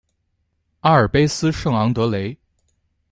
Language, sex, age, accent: Chinese, male, 19-29, 出生地：河北省